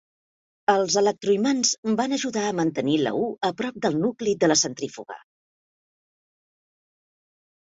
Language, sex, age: Catalan, female, 50-59